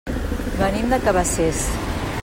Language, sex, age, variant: Catalan, female, 50-59, Central